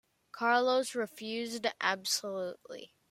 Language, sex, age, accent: English, male, under 19, United States English